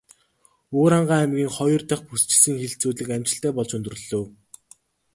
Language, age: Mongolian, 19-29